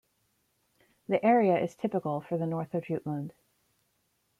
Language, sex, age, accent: English, female, 40-49, United States English